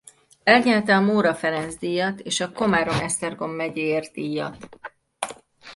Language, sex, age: Hungarian, female, 50-59